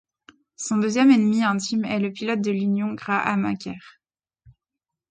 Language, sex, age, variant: French, female, 30-39, Français de métropole